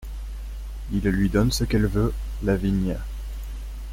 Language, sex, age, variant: French, male, 30-39, Français de métropole